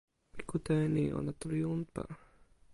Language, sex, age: Toki Pona, male, under 19